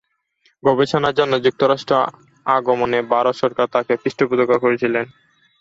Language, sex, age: Bengali, male, 19-29